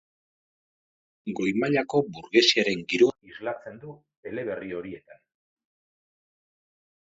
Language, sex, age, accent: Basque, male, 40-49, Erdialdekoa edo Nafarra (Gipuzkoa, Nafarroa)